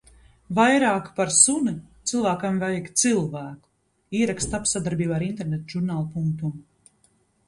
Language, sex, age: Latvian, female, 40-49